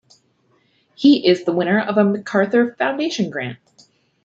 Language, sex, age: English, female, 30-39